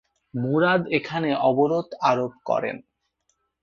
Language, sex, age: Bengali, male, 19-29